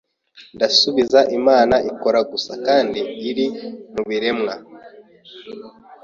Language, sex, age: Kinyarwanda, male, 19-29